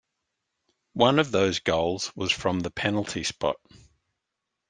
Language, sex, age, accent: English, male, 50-59, Australian English